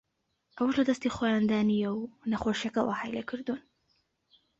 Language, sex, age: Central Kurdish, female, 19-29